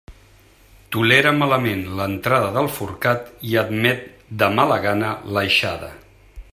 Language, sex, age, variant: Catalan, male, 40-49, Central